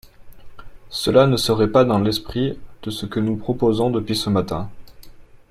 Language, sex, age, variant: French, male, 30-39, Français de métropole